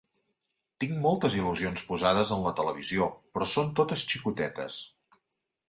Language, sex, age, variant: Catalan, male, 40-49, Central